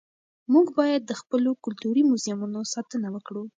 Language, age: Pashto, 19-29